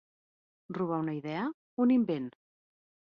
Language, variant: Catalan, Central